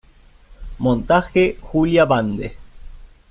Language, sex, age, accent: Spanish, male, 19-29, Rioplatense: Argentina, Uruguay, este de Bolivia, Paraguay